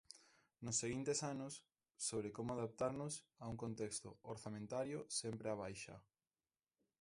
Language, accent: Galician, Normativo (estándar)